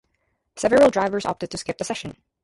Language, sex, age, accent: English, female, 19-29, United States English